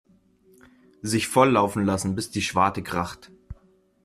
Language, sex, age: German, male, 19-29